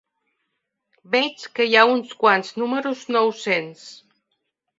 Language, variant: Catalan, Central